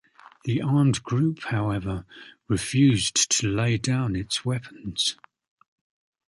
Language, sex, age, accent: English, male, 40-49, England English